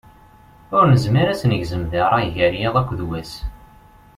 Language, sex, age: Kabyle, male, 19-29